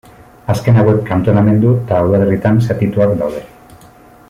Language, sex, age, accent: Basque, male, 40-49, Mendebalekoa (Araba, Bizkaia, Gipuzkoako mendebaleko herri batzuk)